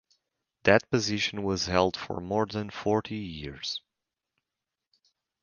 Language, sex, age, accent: English, male, 19-29, United States English